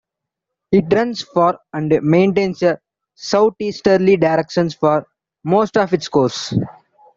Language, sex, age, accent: English, male, 19-29, India and South Asia (India, Pakistan, Sri Lanka)